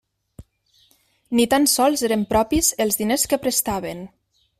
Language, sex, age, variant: Catalan, female, 19-29, Nord-Occidental